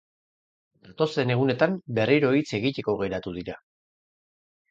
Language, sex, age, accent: Basque, male, 40-49, Mendebalekoa (Araba, Bizkaia, Gipuzkoako mendebaleko herri batzuk)